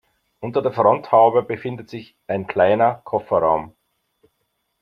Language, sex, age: German, male, 50-59